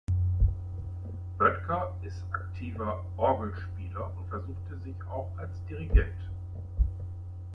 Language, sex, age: German, male, 50-59